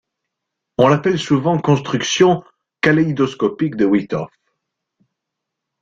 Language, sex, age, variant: French, male, 19-29, Français de métropole